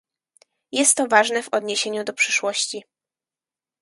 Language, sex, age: Polish, female, 19-29